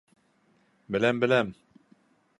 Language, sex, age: Bashkir, male, 40-49